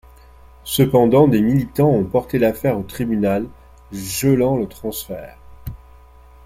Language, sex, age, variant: French, male, 40-49, Français de métropole